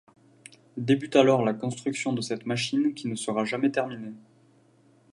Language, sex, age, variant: French, male, 19-29, Français de métropole